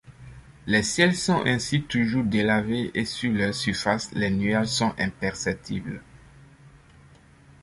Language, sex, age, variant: French, male, 30-39, Français d'Afrique subsaharienne et des îles africaines